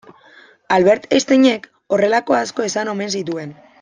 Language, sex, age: Basque, female, 19-29